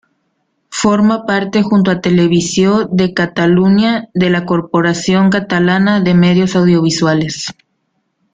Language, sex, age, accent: Spanish, female, 19-29, México